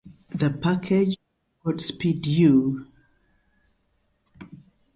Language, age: English, 40-49